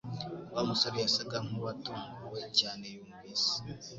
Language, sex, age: Kinyarwanda, male, 19-29